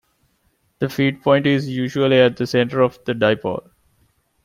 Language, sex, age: English, male, 19-29